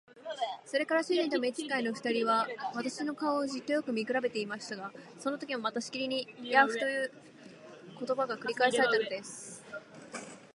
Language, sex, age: Japanese, female, under 19